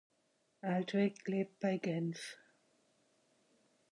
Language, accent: German, Deutschland Deutsch; Süddeutsch